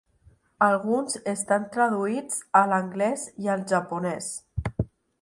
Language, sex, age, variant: Catalan, female, 19-29, Nord-Occidental